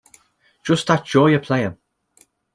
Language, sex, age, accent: English, male, 19-29, Irish English